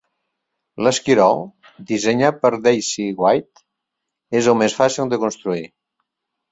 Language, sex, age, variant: Catalan, male, 60-69, Central